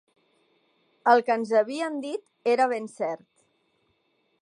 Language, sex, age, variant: Catalan, female, 30-39, Central